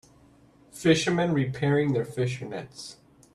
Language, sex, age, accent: English, male, 30-39, United States English